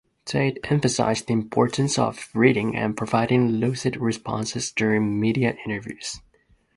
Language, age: English, 19-29